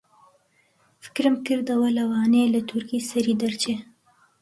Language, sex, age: Central Kurdish, female, 19-29